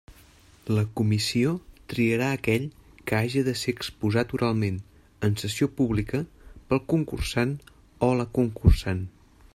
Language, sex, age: Catalan, male, 30-39